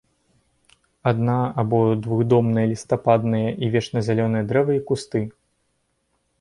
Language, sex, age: Belarusian, male, under 19